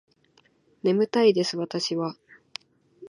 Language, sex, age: Japanese, female, 19-29